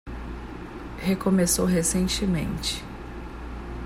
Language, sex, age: Portuguese, female, 30-39